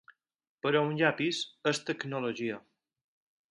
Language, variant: Catalan, Balear